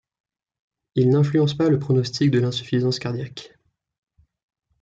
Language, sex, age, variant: French, male, 19-29, Français de métropole